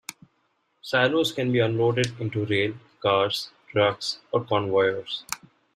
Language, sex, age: English, male, 19-29